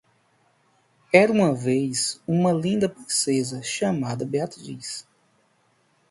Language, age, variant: Portuguese, 30-39, Portuguese (Brasil)